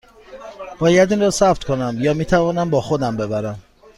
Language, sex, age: Persian, male, 30-39